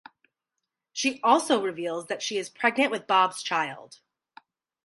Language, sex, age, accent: English, female, 19-29, United States English